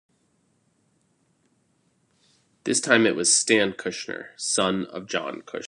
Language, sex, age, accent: English, male, 30-39, United States English